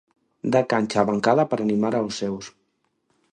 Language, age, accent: Galician, 19-29, Neofalante